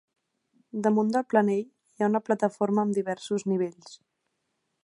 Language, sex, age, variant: Catalan, female, 19-29, Central